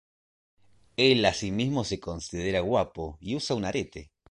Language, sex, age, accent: Spanish, male, 40-49, Rioplatense: Argentina, Uruguay, este de Bolivia, Paraguay